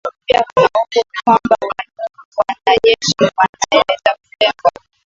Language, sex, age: Swahili, female, 19-29